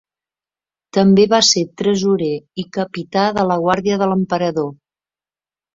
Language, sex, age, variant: Catalan, female, 60-69, Central